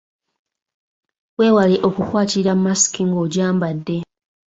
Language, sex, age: Ganda, female, 19-29